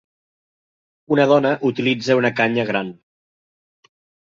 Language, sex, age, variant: Catalan, male, 50-59, Nord-Occidental